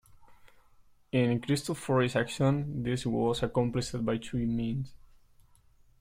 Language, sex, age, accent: English, male, 19-29, United States English